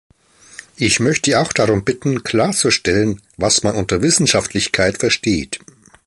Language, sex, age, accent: German, male, 50-59, Deutschland Deutsch